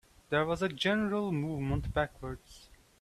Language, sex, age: English, male, 19-29